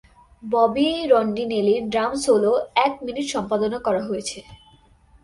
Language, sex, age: Bengali, female, 19-29